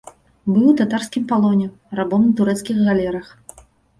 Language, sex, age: Belarusian, female, 30-39